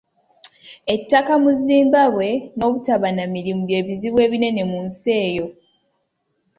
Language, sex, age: Ganda, female, 19-29